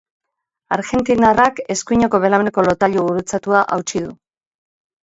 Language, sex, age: Basque, female, 50-59